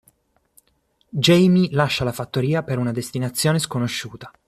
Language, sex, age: Italian, male, 19-29